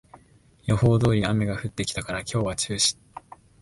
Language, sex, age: Japanese, male, 19-29